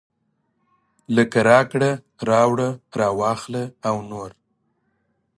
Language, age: Pashto, 30-39